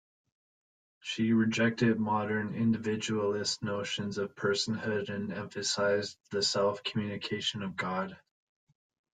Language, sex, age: English, male, 30-39